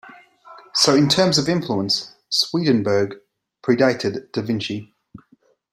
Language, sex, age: English, male, 40-49